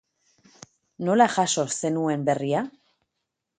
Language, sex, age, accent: Basque, female, 30-39, Mendebalekoa (Araba, Bizkaia, Gipuzkoako mendebaleko herri batzuk)